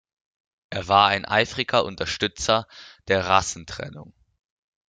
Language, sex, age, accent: German, male, under 19, Deutschland Deutsch